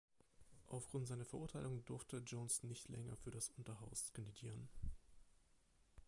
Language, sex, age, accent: German, male, 30-39, Deutschland Deutsch